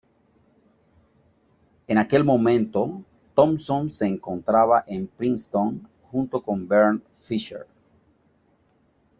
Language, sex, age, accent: Spanish, male, 40-49, Caribe: Cuba, Venezuela, Puerto Rico, República Dominicana, Panamá, Colombia caribeña, México caribeño, Costa del golfo de México